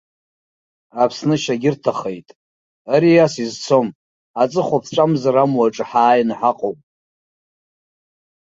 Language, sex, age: Abkhazian, male, 50-59